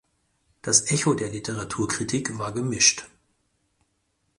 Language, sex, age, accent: German, male, 40-49, Deutschland Deutsch